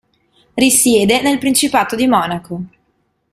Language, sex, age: Italian, female, 30-39